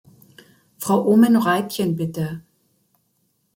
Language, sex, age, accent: German, female, 60-69, Deutschland Deutsch